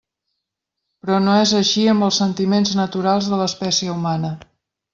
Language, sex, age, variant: Catalan, female, 50-59, Central